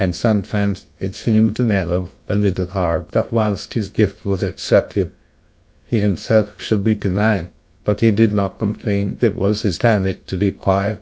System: TTS, GlowTTS